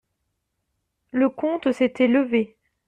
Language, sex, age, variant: French, female, 19-29, Français de métropole